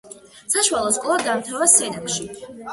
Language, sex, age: Georgian, female, 90+